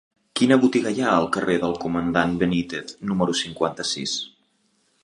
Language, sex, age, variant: Catalan, male, 19-29, Central